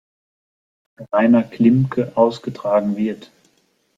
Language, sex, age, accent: German, male, 30-39, Deutschland Deutsch